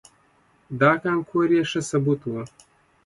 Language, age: Pashto, 30-39